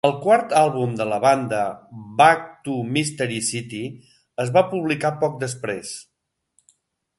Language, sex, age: Catalan, male, 60-69